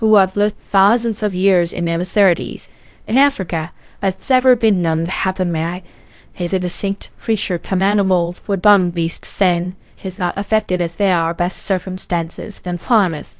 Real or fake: fake